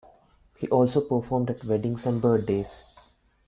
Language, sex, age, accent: English, male, 19-29, India and South Asia (India, Pakistan, Sri Lanka)